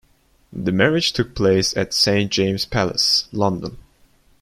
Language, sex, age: English, male, 19-29